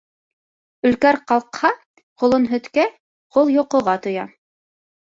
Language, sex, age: Bashkir, female, 19-29